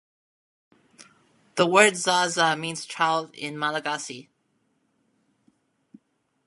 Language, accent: English, United States English